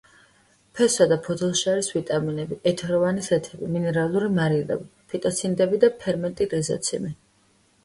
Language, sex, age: Georgian, female, 19-29